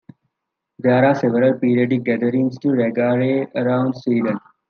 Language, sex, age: English, male, under 19